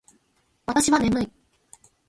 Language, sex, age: Japanese, female, 19-29